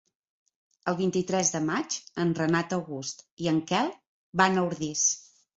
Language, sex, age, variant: Catalan, female, 40-49, Central